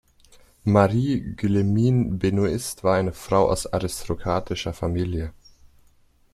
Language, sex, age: German, male, 19-29